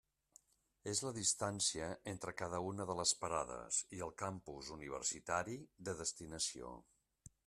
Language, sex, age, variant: Catalan, male, 50-59, Central